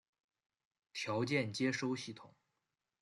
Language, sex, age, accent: Chinese, male, 19-29, 出生地：河南省